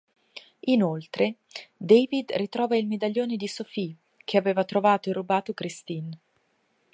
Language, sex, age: Italian, female, 19-29